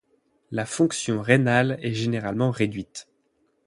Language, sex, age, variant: French, male, 19-29, Français de métropole